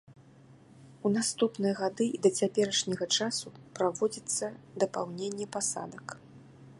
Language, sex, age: Belarusian, female, 60-69